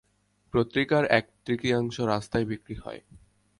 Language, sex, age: Bengali, male, 19-29